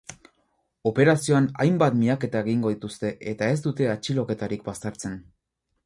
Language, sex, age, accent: Basque, male, 19-29, Mendebalekoa (Araba, Bizkaia, Gipuzkoako mendebaleko herri batzuk)